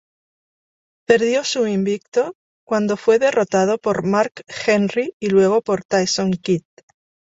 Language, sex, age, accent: Spanish, female, 50-59, España: Norte peninsular (Asturias, Castilla y León, Cantabria, País Vasco, Navarra, Aragón, La Rioja, Guadalajara, Cuenca)